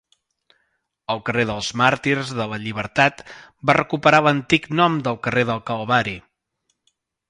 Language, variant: Catalan, Central